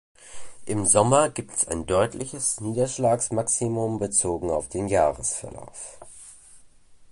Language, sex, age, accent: German, male, under 19, Deutschland Deutsch